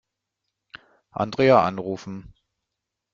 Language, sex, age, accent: German, male, 50-59, Deutschland Deutsch